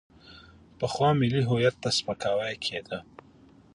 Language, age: Pashto, 30-39